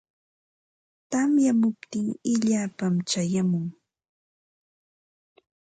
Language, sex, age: Ambo-Pasco Quechua, female, 19-29